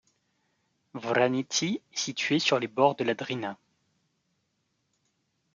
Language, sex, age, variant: French, male, 30-39, Français de métropole